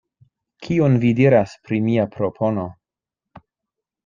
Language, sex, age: Esperanto, male, 19-29